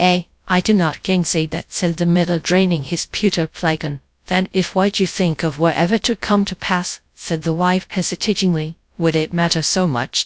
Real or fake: fake